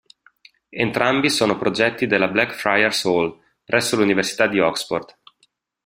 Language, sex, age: Italian, male, 30-39